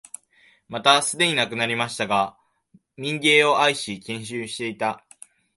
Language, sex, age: Japanese, male, under 19